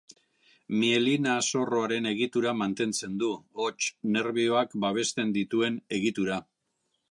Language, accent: Basque, Mendebalekoa (Araba, Bizkaia, Gipuzkoako mendebaleko herri batzuk)